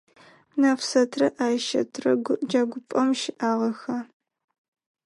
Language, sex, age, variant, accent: Adyghe, female, under 19, Адыгабзэ (Кирил, пстэумэ зэдыряе), Бжъэдыгъу (Bjeduğ)